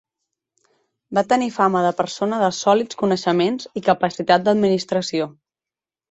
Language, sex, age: Catalan, female, 30-39